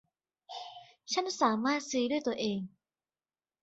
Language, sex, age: Thai, female, under 19